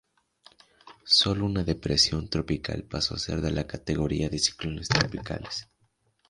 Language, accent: Spanish, México